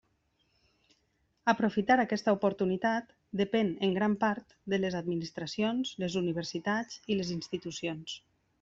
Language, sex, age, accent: Catalan, female, 30-39, valencià